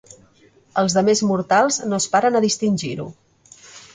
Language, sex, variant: Catalan, female, Central